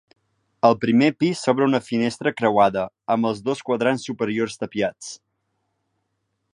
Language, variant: Catalan, Central